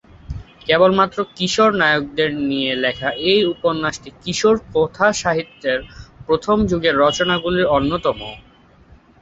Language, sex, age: Bengali, male, under 19